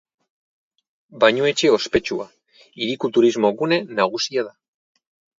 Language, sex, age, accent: Basque, male, 30-39, Erdialdekoa edo Nafarra (Gipuzkoa, Nafarroa)